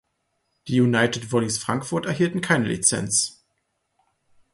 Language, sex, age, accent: German, male, 19-29, Deutschland Deutsch